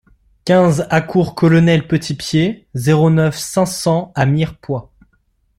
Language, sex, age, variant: French, male, 19-29, Français de métropole